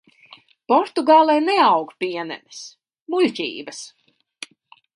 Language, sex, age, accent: Latvian, female, 50-59, Rigas